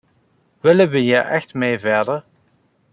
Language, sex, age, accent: Dutch, male, 30-39, Nederlands Nederlands